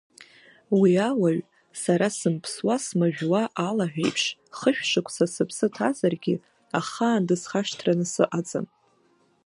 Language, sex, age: Abkhazian, female, 19-29